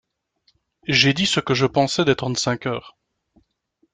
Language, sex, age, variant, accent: French, male, 30-39, Français d'Europe, Français de Belgique